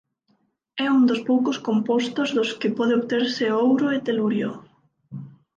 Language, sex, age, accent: Galician, female, 19-29, Oriental (común en zona oriental); Neofalante